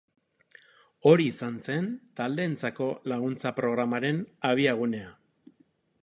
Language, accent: Basque, Erdialdekoa edo Nafarra (Gipuzkoa, Nafarroa)